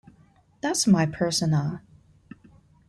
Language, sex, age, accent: English, female, 40-49, India and South Asia (India, Pakistan, Sri Lanka)